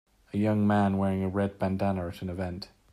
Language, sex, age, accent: English, male, 30-39, England English